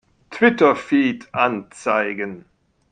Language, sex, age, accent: German, male, 60-69, Deutschland Deutsch